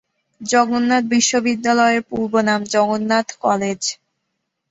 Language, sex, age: Bengali, female, under 19